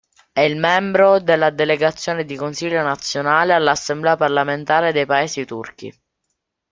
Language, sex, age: Italian, male, under 19